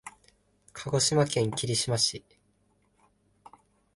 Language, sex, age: Japanese, male, 19-29